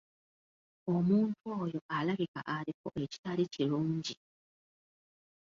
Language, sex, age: Ganda, female, 30-39